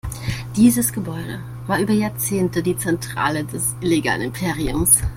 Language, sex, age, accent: German, female, 19-29, Deutschland Deutsch